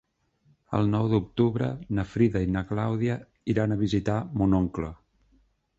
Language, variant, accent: Catalan, Central, central